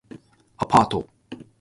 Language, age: Japanese, 30-39